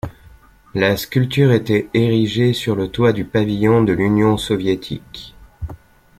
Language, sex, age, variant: French, male, 30-39, Français de métropole